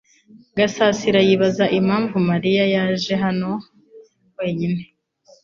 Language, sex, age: Kinyarwanda, female, 19-29